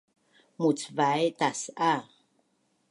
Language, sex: Bunun, female